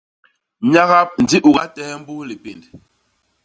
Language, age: Basaa, 40-49